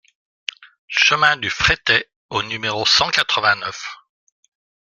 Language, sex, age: French, male, 60-69